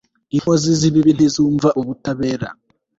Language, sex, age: Kinyarwanda, male, 19-29